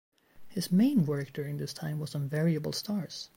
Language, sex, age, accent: English, female, 30-39, United States English